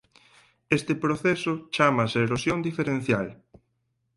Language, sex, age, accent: Galician, male, 19-29, Atlántico (seseo e gheada)